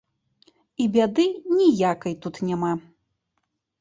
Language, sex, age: Belarusian, female, 19-29